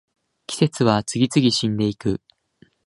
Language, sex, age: Japanese, male, 19-29